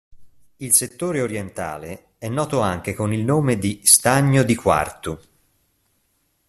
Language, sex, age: Italian, male, 40-49